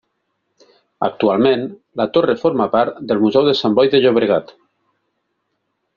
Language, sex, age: Catalan, male, 40-49